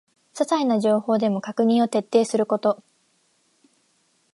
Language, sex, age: Japanese, female, 19-29